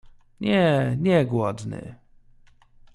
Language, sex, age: Polish, male, 30-39